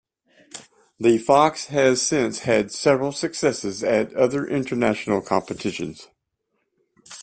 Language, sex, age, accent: English, male, 50-59, United States English